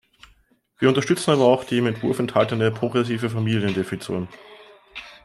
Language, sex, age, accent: German, male, 19-29, Österreichisches Deutsch